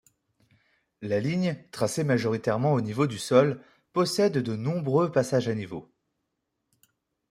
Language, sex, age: French, male, 30-39